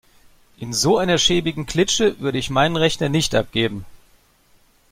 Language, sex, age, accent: German, male, 40-49, Deutschland Deutsch